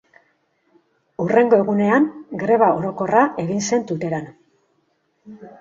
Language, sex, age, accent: Basque, female, 40-49, Mendebalekoa (Araba, Bizkaia, Gipuzkoako mendebaleko herri batzuk)